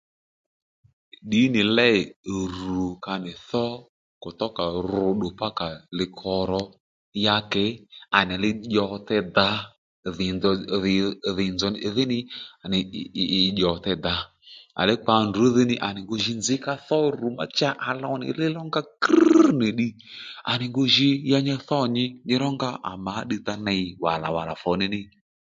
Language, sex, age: Lendu, male, 30-39